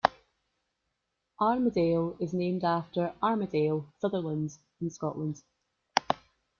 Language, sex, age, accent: English, female, 19-29, Scottish English